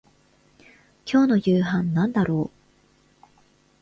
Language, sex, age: Japanese, female, 19-29